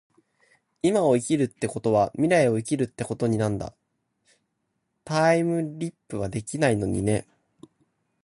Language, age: Japanese, under 19